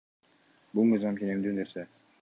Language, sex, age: Kyrgyz, male, 19-29